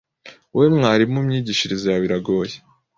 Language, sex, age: Kinyarwanda, male, 30-39